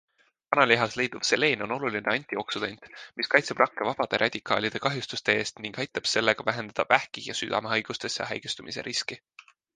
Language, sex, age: Estonian, male, 19-29